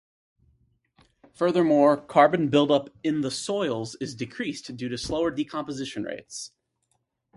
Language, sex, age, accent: English, male, 19-29, United States English